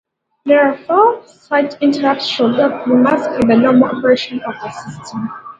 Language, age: English, 19-29